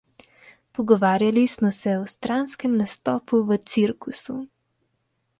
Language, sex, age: Slovenian, female, 19-29